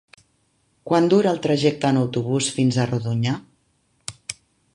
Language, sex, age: Catalan, female, 50-59